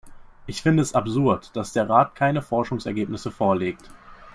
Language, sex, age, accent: German, male, under 19, Deutschland Deutsch